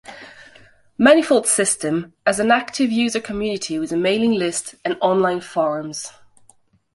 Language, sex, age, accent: English, female, 30-39, Irish English